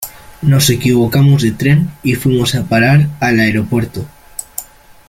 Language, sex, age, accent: Spanish, male, under 19, España: Centro-Sur peninsular (Madrid, Toledo, Castilla-La Mancha)